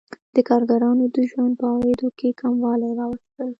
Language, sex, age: Pashto, female, 19-29